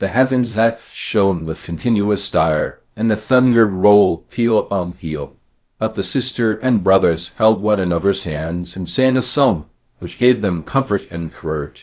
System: TTS, VITS